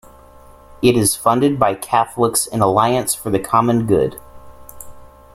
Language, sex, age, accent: English, male, under 19, United States English